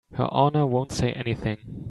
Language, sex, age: English, male, 19-29